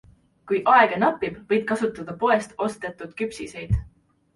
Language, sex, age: Estonian, female, 19-29